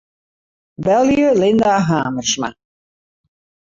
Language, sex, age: Western Frisian, female, 50-59